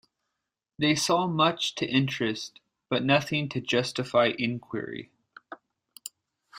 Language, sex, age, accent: English, male, 19-29, United States English